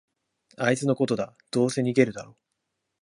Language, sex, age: Japanese, male, 19-29